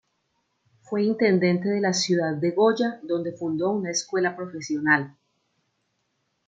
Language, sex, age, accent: Spanish, female, 50-59, Andino-Pacífico: Colombia, Perú, Ecuador, oeste de Bolivia y Venezuela andina